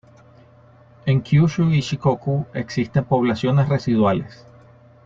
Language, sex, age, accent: Spanish, male, 30-39, Andino-Pacífico: Colombia, Perú, Ecuador, oeste de Bolivia y Venezuela andina